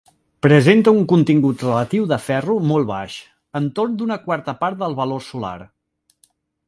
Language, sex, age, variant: Catalan, male, 50-59, Central